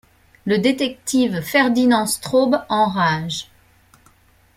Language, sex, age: French, female, 40-49